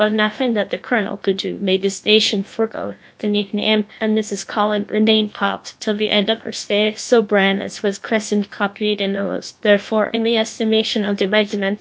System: TTS, GlowTTS